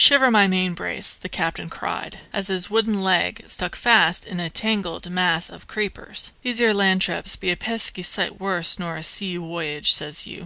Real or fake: real